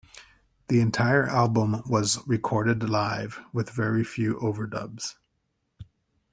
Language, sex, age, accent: English, male, 30-39, United States English